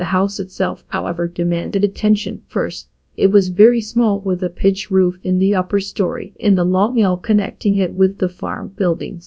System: TTS, GradTTS